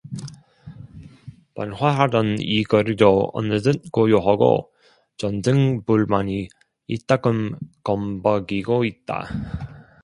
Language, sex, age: Korean, male, 30-39